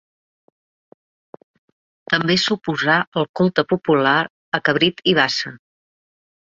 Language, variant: Catalan, Central